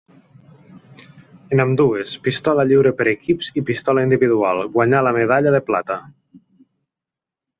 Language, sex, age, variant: Catalan, male, 30-39, Nord-Occidental